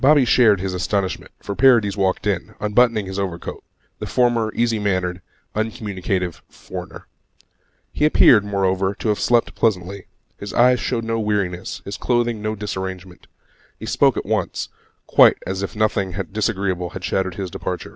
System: none